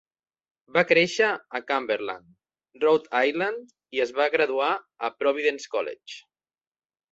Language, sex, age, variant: Catalan, male, 19-29, Central